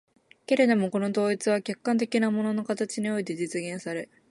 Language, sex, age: Japanese, female, 19-29